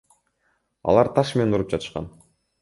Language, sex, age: Kyrgyz, male, under 19